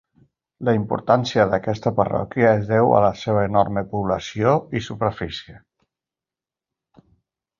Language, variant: Catalan, Central